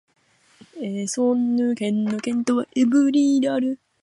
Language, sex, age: Japanese, female, under 19